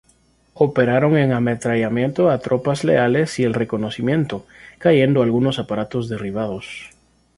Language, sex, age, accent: Spanish, male, 30-39, América central